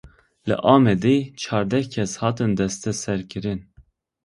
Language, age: Kurdish, 19-29